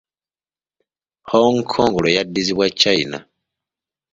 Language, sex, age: Ganda, male, 19-29